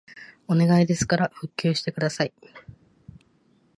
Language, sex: Japanese, female